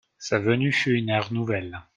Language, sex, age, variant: French, male, 30-39, Français de métropole